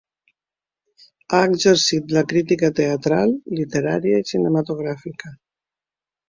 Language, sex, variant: Catalan, female, Central